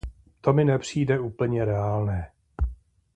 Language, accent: Czech, pražský